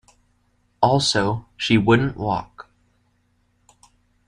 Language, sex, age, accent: English, male, under 19, United States English